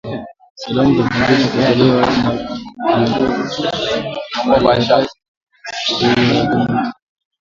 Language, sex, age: Swahili, male, 19-29